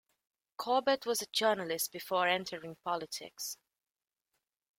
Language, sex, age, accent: English, female, 19-29, Welsh English